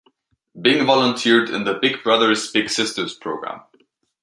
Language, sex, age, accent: English, male, 19-29, United States English